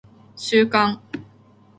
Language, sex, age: Japanese, female, 19-29